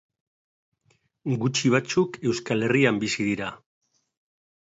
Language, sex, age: Basque, male, 60-69